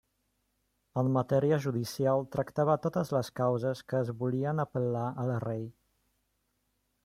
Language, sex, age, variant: Catalan, male, 30-39, Central